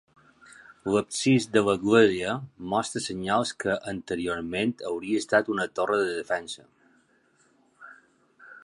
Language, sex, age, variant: Catalan, male, 40-49, Balear